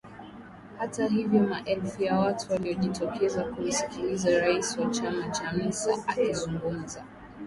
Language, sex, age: Swahili, female, 19-29